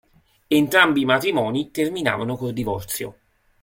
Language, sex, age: Italian, male, 19-29